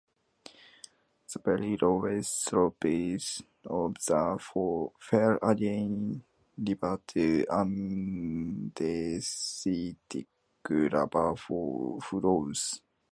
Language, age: English, 19-29